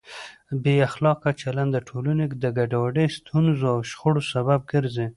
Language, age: Pashto, 30-39